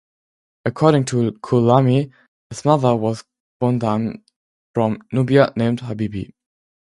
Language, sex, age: English, male, under 19